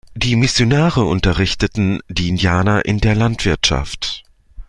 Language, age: German, 30-39